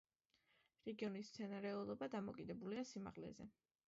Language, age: Georgian, under 19